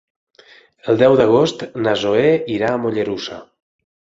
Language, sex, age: Catalan, male, 40-49